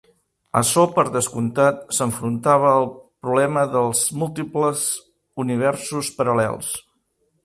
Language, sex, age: Catalan, male, 60-69